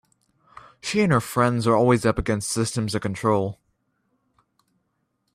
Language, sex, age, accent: English, male, under 19, United States English